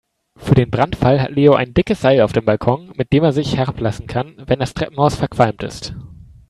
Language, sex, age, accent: German, male, 19-29, Deutschland Deutsch